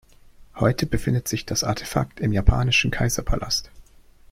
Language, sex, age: German, male, 19-29